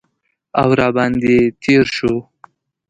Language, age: Pashto, 19-29